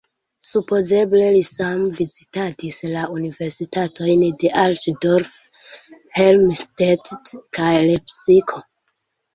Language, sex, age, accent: Esperanto, female, 19-29, Internacia